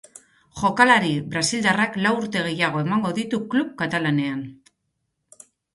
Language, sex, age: Basque, female, 40-49